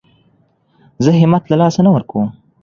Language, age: Pashto, under 19